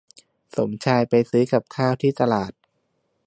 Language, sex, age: Thai, male, 30-39